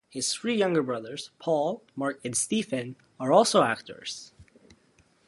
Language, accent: English, United States English